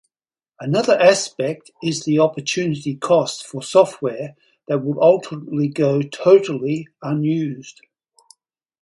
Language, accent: English, Australian English